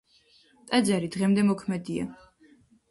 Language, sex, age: Georgian, female, under 19